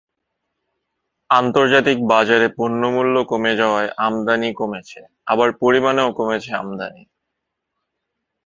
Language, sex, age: Bengali, male, 19-29